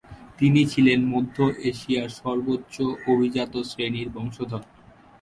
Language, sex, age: Bengali, male, 19-29